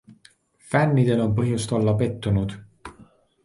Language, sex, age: Estonian, male, 19-29